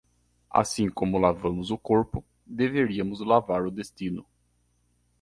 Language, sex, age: Portuguese, male, 19-29